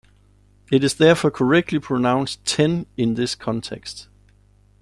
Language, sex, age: English, male, 40-49